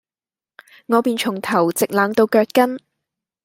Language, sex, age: Cantonese, female, 19-29